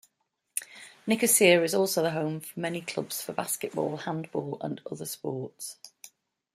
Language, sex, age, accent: English, female, 50-59, England English